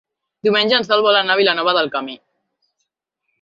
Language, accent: Catalan, nord-oriental